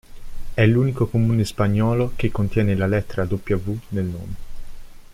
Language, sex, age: Italian, male, under 19